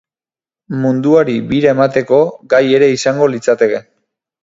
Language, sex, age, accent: Basque, male, 30-39, Erdialdekoa edo Nafarra (Gipuzkoa, Nafarroa)